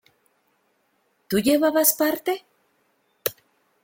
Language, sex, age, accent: Spanish, female, 40-49, América central